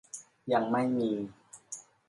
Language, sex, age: Thai, male, 19-29